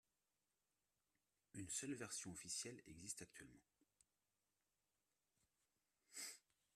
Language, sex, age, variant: French, male, 30-39, Français de métropole